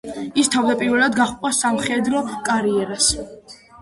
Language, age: Georgian, under 19